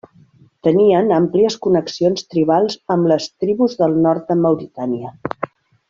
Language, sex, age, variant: Catalan, female, 50-59, Central